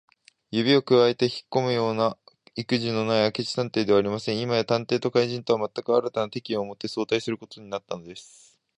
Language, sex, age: Japanese, male, 19-29